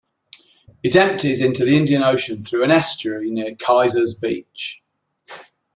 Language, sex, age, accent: English, male, 50-59, England English